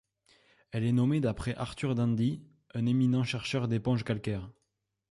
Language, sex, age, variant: French, male, 19-29, Français de métropole